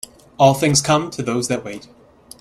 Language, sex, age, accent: English, male, 19-29, United States English